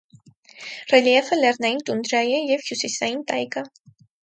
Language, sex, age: Armenian, female, under 19